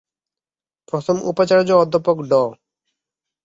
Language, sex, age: Bengali, male, under 19